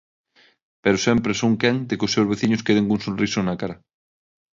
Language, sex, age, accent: Galician, male, 19-29, Central (gheada); Neofalante